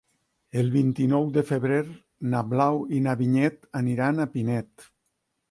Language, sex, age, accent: Catalan, male, 60-69, valencià